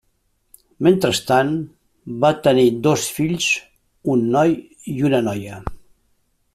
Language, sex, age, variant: Catalan, male, 60-69, Septentrional